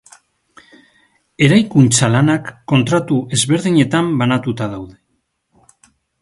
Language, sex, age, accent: Basque, male, 50-59, Mendebalekoa (Araba, Bizkaia, Gipuzkoako mendebaleko herri batzuk)